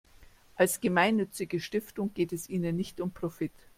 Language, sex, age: German, female, 50-59